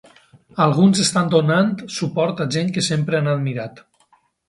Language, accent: Catalan, valencià